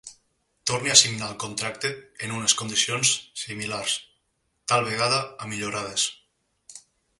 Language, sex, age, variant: Catalan, male, 19-29, Nord-Occidental